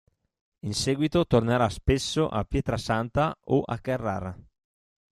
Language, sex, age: Italian, male, 30-39